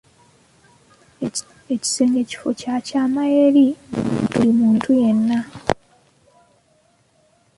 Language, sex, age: Ganda, female, 19-29